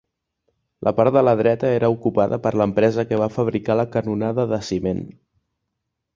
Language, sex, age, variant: Catalan, male, 19-29, Central